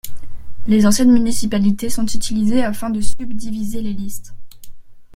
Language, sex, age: French, female, 19-29